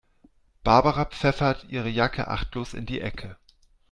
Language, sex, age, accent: German, male, 40-49, Deutschland Deutsch